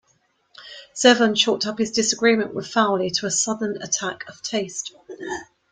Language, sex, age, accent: English, female, 60-69, England English